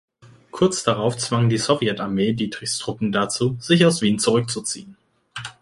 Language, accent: German, Deutschland Deutsch